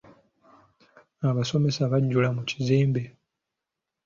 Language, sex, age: Ganda, male, 19-29